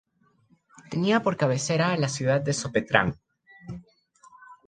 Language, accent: Spanish, Andino-Pacífico: Colombia, Perú, Ecuador, oeste de Bolivia y Venezuela andina